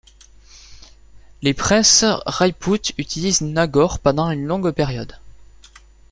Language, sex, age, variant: French, male, 19-29, Français de métropole